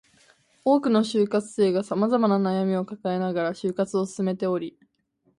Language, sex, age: Japanese, male, under 19